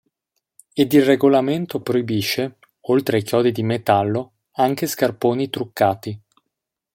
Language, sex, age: Italian, male, 19-29